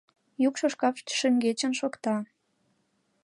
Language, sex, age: Mari, female, 19-29